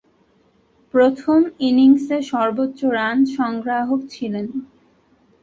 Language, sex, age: Bengali, female, under 19